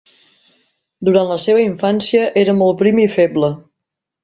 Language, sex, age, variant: Catalan, female, 40-49, Central